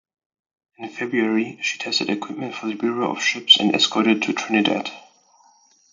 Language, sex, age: English, male, 19-29